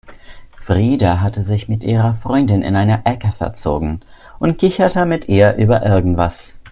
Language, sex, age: German, male, 19-29